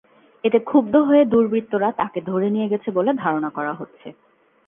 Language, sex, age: Bengali, female, 19-29